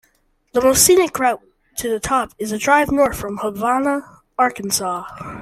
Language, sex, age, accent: English, male, under 19, United States English